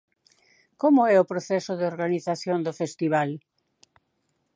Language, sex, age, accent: Galician, female, 70-79, Atlántico (seseo e gheada)